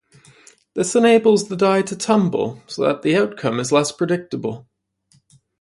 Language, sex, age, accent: English, male, 30-39, Canadian English